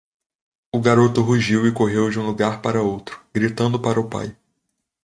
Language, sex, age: Portuguese, male, 19-29